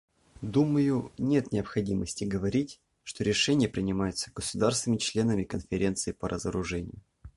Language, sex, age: Russian, male, under 19